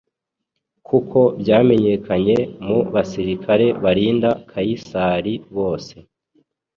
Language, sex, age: Kinyarwanda, male, 19-29